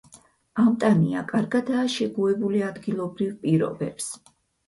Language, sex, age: Georgian, female, 50-59